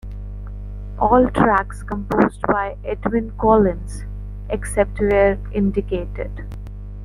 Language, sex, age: English, female, 19-29